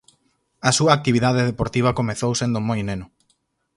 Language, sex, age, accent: Galician, male, 30-39, Central (gheada)